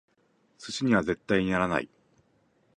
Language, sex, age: Japanese, male, 40-49